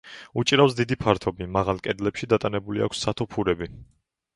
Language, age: Georgian, under 19